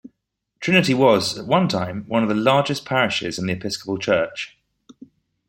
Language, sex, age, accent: English, male, 30-39, England English